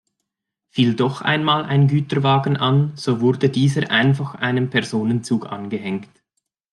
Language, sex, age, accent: German, male, 30-39, Schweizerdeutsch